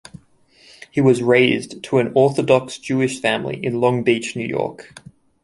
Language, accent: English, Australian English